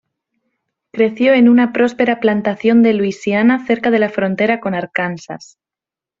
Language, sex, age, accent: Spanish, female, 19-29, España: Norte peninsular (Asturias, Castilla y León, Cantabria, País Vasco, Navarra, Aragón, La Rioja, Guadalajara, Cuenca)